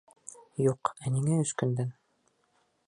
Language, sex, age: Bashkir, male, 30-39